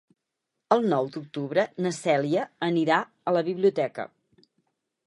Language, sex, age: Catalan, female, 60-69